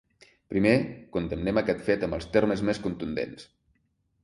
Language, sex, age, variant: Catalan, male, 50-59, Central